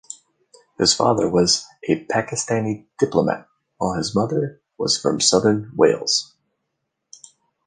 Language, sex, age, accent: English, male, 30-39, United States English